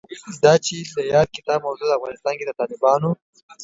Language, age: Pashto, 19-29